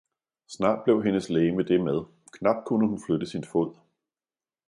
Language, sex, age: Danish, male, 40-49